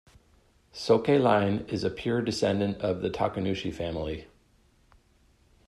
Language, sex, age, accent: English, male, 40-49, United States English